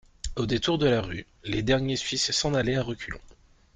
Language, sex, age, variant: French, male, 30-39, Français de métropole